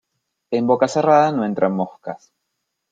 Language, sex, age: Spanish, male, 19-29